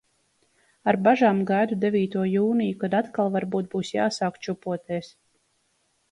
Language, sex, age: Latvian, female, 30-39